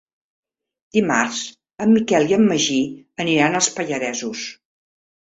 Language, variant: Catalan, Central